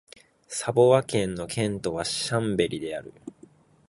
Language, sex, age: Japanese, male, 19-29